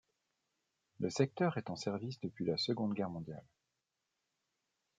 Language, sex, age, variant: French, male, 40-49, Français de métropole